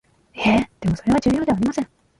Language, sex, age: Japanese, female, 19-29